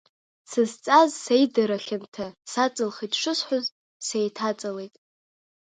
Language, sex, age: Abkhazian, female, under 19